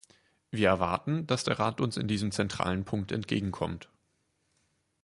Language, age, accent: German, 19-29, Deutschland Deutsch